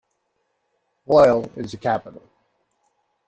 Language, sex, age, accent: English, male, 60-69, United States English